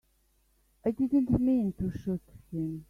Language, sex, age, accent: English, female, 50-59, Australian English